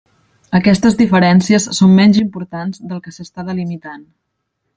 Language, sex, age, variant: Catalan, female, 19-29, Central